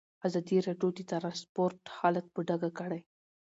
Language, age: Pashto, 19-29